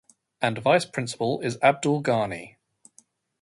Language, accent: English, England English